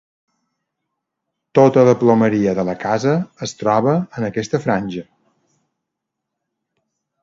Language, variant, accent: Catalan, Balear, nord-occidental